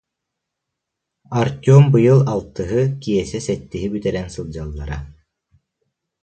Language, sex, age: Yakut, male, 19-29